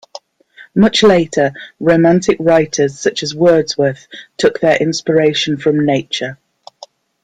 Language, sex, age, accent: English, female, 40-49, England English